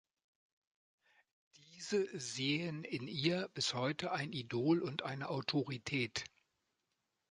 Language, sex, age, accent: German, male, 50-59, Deutschland Deutsch